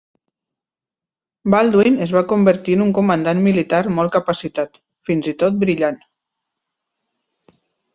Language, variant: Catalan, Nord-Occidental